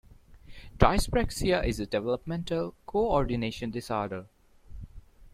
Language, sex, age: English, male, 19-29